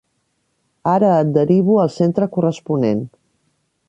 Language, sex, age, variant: Catalan, female, 60-69, Central